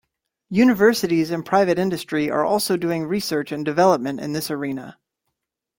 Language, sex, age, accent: English, male, 19-29, United States English